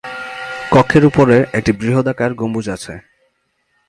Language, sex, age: Bengali, male, 19-29